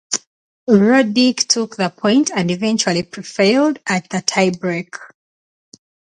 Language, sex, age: English, female, 30-39